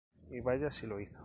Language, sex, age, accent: Spanish, male, 40-49, España: Norte peninsular (Asturias, Castilla y León, Cantabria, País Vasco, Navarra, Aragón, La Rioja, Guadalajara, Cuenca)